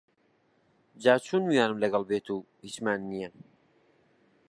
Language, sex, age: Central Kurdish, male, 30-39